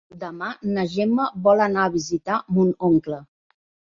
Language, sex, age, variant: Catalan, female, 30-39, Central